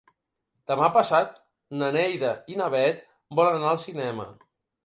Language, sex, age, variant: Catalan, male, 50-59, Balear